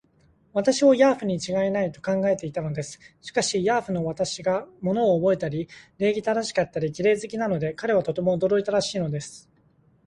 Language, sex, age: Japanese, male, 30-39